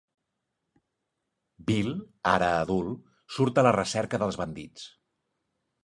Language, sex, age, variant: Catalan, male, 40-49, Central